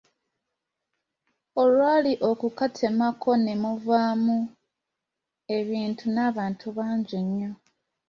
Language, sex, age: Ganda, female, 19-29